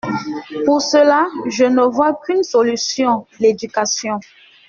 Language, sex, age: French, female, 19-29